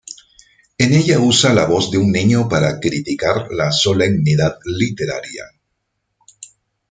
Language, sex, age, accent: Spanish, male, 50-59, Caribe: Cuba, Venezuela, Puerto Rico, República Dominicana, Panamá, Colombia caribeña, México caribeño, Costa del golfo de México